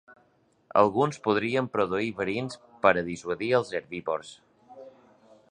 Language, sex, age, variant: Catalan, male, 40-49, Balear